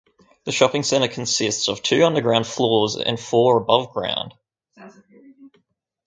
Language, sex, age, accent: English, male, 19-29, Australian English